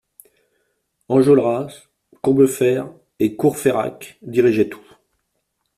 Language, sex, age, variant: French, male, 50-59, Français de métropole